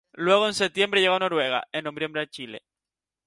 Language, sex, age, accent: Spanish, male, 19-29, España: Islas Canarias